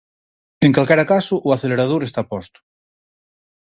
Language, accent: Galician, Normativo (estándar)